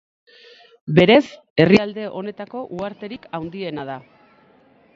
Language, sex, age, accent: Basque, female, 40-49, Erdialdekoa edo Nafarra (Gipuzkoa, Nafarroa)